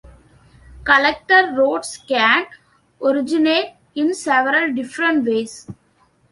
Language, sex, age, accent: English, female, under 19, India and South Asia (India, Pakistan, Sri Lanka)